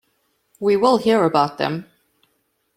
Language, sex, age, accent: English, female, 30-39, Southern African (South Africa, Zimbabwe, Namibia)